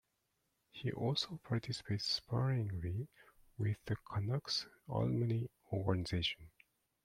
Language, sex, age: English, male, 40-49